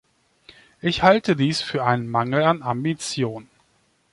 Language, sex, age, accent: German, male, 30-39, Deutschland Deutsch